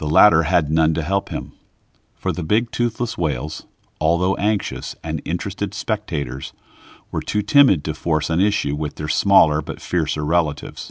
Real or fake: real